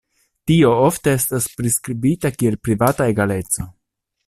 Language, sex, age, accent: Esperanto, male, 30-39, Internacia